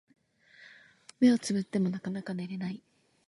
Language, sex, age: Japanese, female, under 19